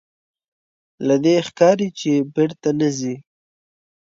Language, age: Pashto, 19-29